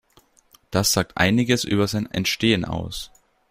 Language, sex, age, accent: German, male, 19-29, Österreichisches Deutsch